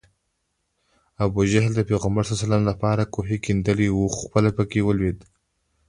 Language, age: Pashto, under 19